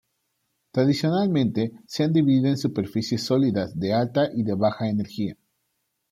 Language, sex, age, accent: Spanish, male, 30-39, México